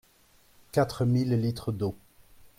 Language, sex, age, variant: French, male, 40-49, Français de métropole